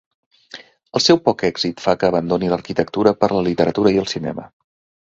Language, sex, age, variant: Catalan, male, 40-49, Central